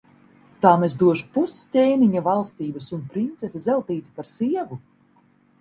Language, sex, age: Latvian, female, 40-49